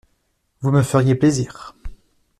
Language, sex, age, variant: French, male, 30-39, Français de métropole